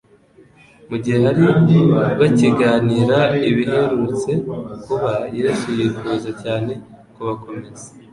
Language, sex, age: Kinyarwanda, male, 19-29